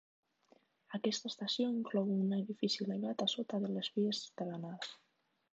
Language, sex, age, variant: Catalan, female, 19-29, Central